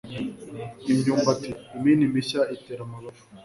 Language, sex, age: Kinyarwanda, male, 19-29